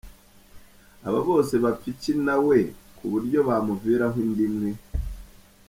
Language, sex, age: Kinyarwanda, male, 30-39